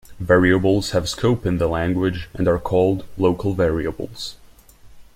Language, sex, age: English, male, 19-29